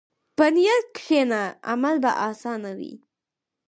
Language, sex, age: Pashto, female, under 19